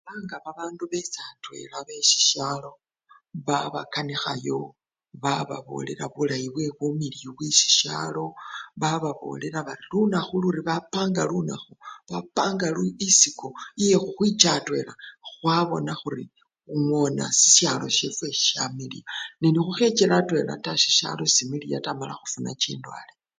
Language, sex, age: Luyia, female, 50-59